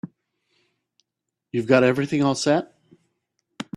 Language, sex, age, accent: English, male, 40-49, United States English